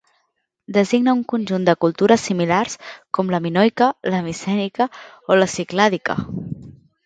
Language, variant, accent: Catalan, Central, central